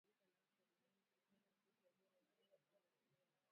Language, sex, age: Swahili, female, 19-29